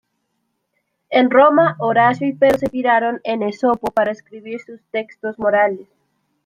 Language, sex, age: Spanish, female, 19-29